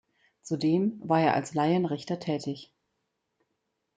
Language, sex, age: German, female, 50-59